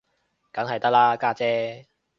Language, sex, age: Cantonese, male, 19-29